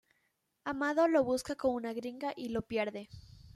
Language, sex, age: Spanish, female, 19-29